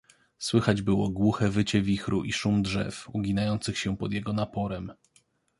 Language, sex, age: Polish, male, 30-39